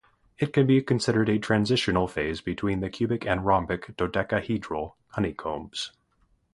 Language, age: English, 30-39